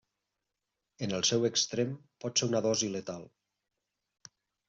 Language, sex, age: Catalan, male, 40-49